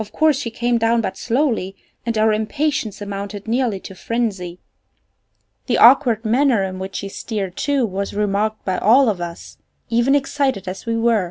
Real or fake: real